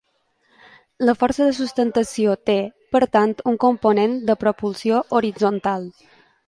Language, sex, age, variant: Catalan, female, 19-29, Balear